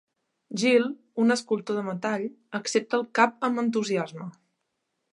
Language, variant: Catalan, Central